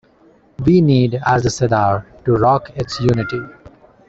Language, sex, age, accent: English, male, 19-29, India and South Asia (India, Pakistan, Sri Lanka)